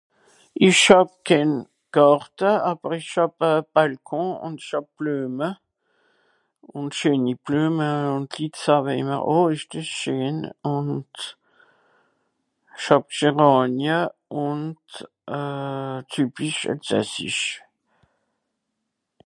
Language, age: Swiss German, 60-69